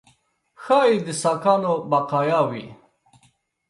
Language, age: Pashto, 30-39